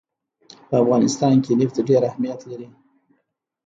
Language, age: Pashto, 30-39